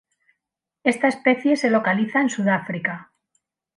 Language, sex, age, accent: Spanish, female, 40-49, España: Centro-Sur peninsular (Madrid, Toledo, Castilla-La Mancha)